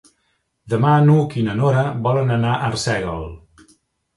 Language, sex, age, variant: Catalan, male, 40-49, Central